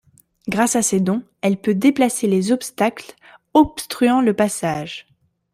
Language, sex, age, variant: French, female, 19-29, Français de métropole